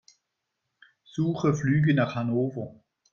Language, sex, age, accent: German, male, 50-59, Schweizerdeutsch